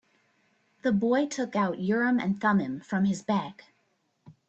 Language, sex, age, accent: English, female, 19-29, United States English